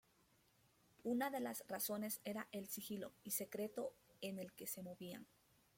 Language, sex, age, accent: Spanish, female, 19-29, Andino-Pacífico: Colombia, Perú, Ecuador, oeste de Bolivia y Venezuela andina